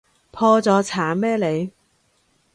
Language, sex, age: Cantonese, female, 30-39